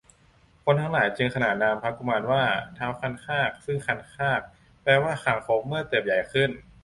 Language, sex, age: Thai, male, under 19